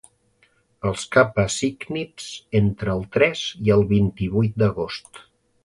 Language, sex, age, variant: Catalan, male, 50-59, Central